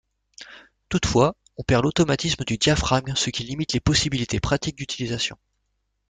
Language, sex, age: French, male, 40-49